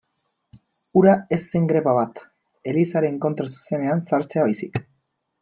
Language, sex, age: Basque, male, 19-29